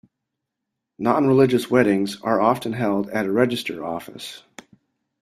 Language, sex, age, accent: English, male, 50-59, United States English